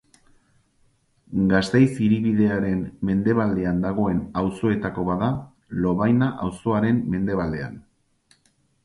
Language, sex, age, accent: Basque, male, 40-49, Erdialdekoa edo Nafarra (Gipuzkoa, Nafarroa)